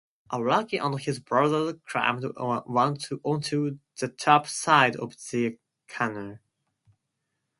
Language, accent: English, United States English